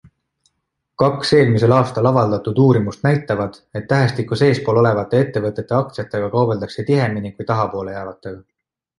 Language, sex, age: Estonian, male, 19-29